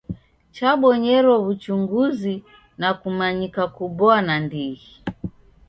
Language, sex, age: Taita, female, 60-69